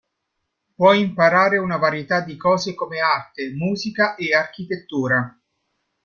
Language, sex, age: Italian, male, 40-49